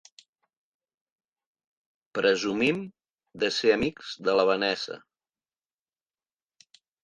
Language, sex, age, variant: Catalan, male, 50-59, Central